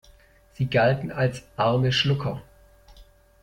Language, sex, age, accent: German, male, 30-39, Deutschland Deutsch